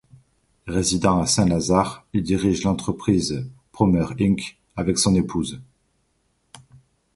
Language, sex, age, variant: French, male, 40-49, Français de métropole